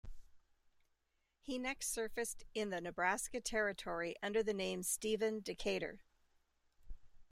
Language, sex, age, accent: English, female, 50-59, United States English